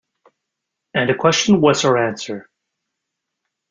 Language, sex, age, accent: English, male, 30-39, Canadian English